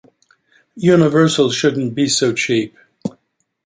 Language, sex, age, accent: English, male, 80-89, United States English